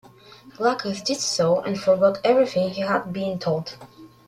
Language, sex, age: English, male, 19-29